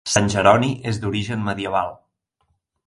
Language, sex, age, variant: Catalan, male, 19-29, Central